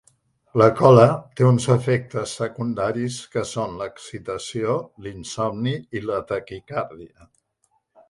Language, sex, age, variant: Catalan, male, 70-79, Central